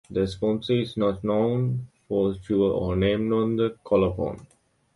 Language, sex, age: English, male, 19-29